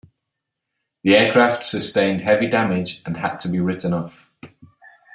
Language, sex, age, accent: English, male, 30-39, England English